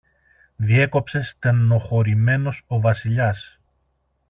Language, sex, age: Greek, male, 40-49